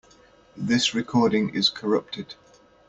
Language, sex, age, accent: English, male, 30-39, England English